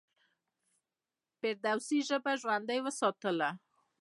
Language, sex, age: Pashto, female, 30-39